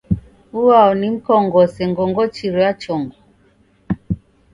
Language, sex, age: Taita, female, 60-69